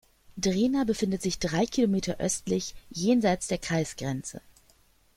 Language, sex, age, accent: German, female, 30-39, Deutschland Deutsch